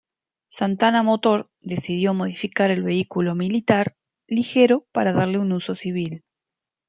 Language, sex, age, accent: Spanish, female, 40-49, Rioplatense: Argentina, Uruguay, este de Bolivia, Paraguay